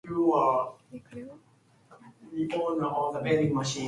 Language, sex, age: English, female, 19-29